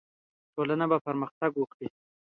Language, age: Pashto, 19-29